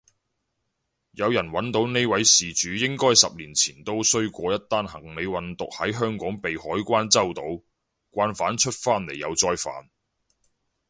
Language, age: Cantonese, 40-49